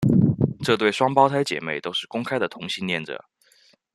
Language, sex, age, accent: Chinese, male, 19-29, 出生地：湖北省